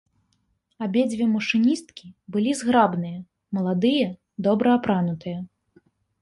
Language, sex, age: Belarusian, female, 30-39